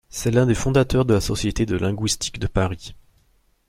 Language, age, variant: French, 30-39, Français de métropole